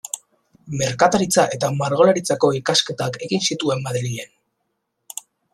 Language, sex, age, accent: Basque, male, under 19, Erdialdekoa edo Nafarra (Gipuzkoa, Nafarroa)